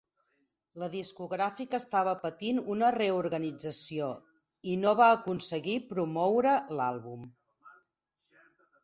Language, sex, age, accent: Catalan, female, 40-49, gironí